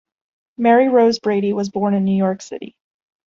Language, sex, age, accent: English, female, 19-29, United States English